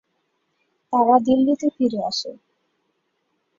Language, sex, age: Bengali, female, 19-29